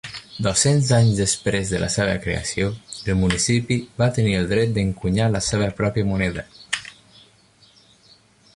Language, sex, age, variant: Catalan, male, 19-29, Nord-Occidental